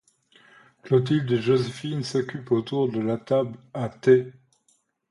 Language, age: French, 50-59